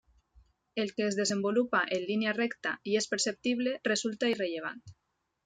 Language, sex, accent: Catalan, female, valencià